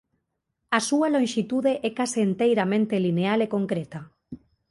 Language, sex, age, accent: Galician, female, 30-39, Normativo (estándar)